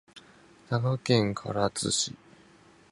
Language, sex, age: Japanese, male, 19-29